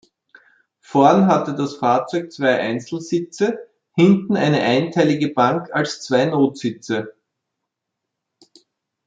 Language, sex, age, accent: German, male, 40-49, Österreichisches Deutsch